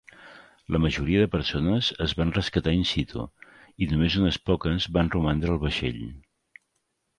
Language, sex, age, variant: Catalan, male, 50-59, Central